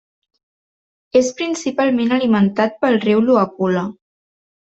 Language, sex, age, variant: Catalan, female, 19-29, Central